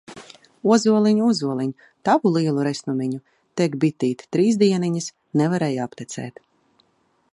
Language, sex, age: Latvian, female, 30-39